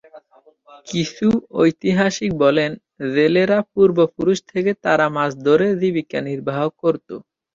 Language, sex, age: Bengali, male, 19-29